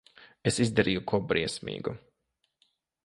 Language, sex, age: Latvian, male, 19-29